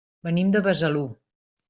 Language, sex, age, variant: Catalan, female, 40-49, Central